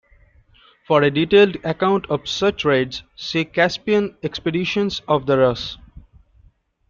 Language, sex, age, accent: English, male, 19-29, India and South Asia (India, Pakistan, Sri Lanka)